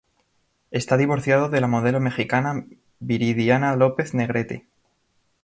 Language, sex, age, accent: Spanish, male, 19-29, España: Centro-Sur peninsular (Madrid, Toledo, Castilla-La Mancha)